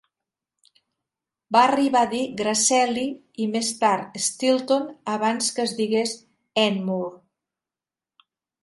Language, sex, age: Catalan, female, 60-69